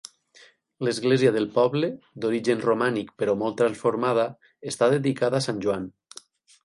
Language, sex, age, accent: Catalan, male, 30-39, valencià; valencià meridional